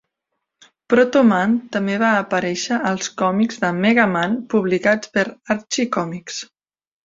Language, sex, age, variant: Catalan, female, 30-39, Central